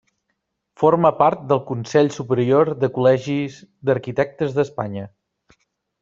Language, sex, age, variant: Catalan, male, 30-39, Nord-Occidental